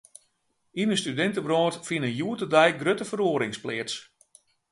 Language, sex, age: Western Frisian, male, 50-59